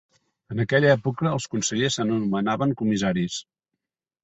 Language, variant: Catalan, Nord-Occidental